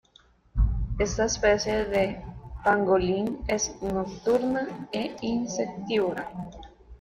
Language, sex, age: Spanish, female, 19-29